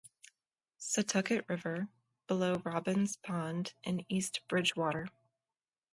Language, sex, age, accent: English, female, 30-39, United States English